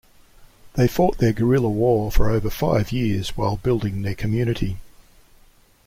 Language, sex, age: English, male, 60-69